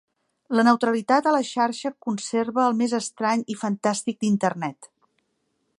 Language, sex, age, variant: Catalan, female, 50-59, Central